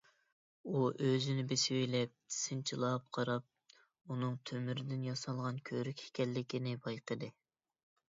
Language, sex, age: Uyghur, male, 19-29